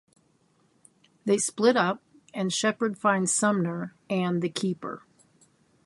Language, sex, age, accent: English, female, 50-59, United States English